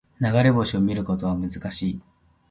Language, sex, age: Japanese, male, 30-39